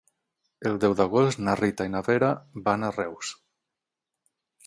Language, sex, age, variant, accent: Catalan, male, 40-49, Tortosí, nord-occidental